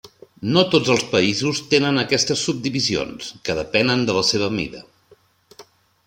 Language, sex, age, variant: Catalan, male, 40-49, Central